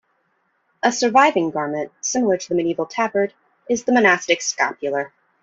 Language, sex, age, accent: English, female, 30-39, United States English